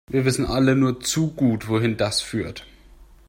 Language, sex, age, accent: German, male, 19-29, Deutschland Deutsch